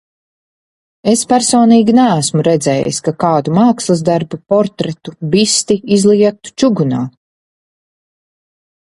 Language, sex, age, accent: Latvian, female, 40-49, bez akcenta